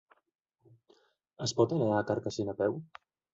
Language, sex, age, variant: Catalan, male, 19-29, Central